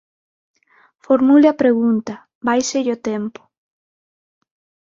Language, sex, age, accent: Galician, female, 19-29, Atlántico (seseo e gheada); Normativo (estándar)